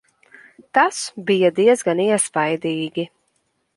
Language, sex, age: Latvian, female, 19-29